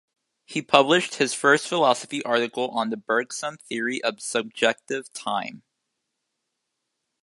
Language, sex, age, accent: English, male, 19-29, United States English